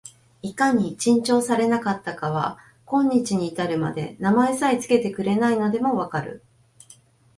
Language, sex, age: Japanese, female, 50-59